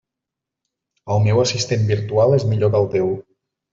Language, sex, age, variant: Catalan, male, 30-39, Central